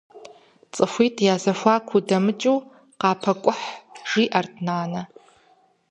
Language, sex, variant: Kabardian, female, Адыгэбзэ (Къэбэрдей, Кирил, псоми зэдай)